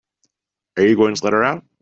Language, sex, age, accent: English, male, under 19, United States English